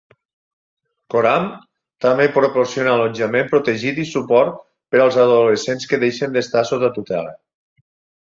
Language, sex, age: Catalan, male, 50-59